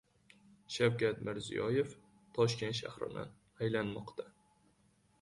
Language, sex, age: Uzbek, male, 19-29